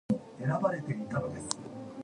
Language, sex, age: English, female, 19-29